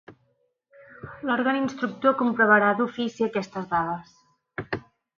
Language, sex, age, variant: Catalan, female, 19-29, Central